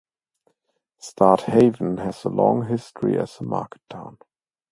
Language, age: English, 30-39